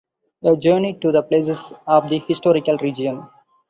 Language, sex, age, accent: English, male, 19-29, India and South Asia (India, Pakistan, Sri Lanka)